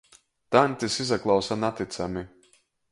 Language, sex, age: Latgalian, male, 19-29